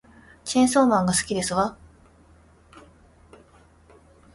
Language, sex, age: Japanese, female, 19-29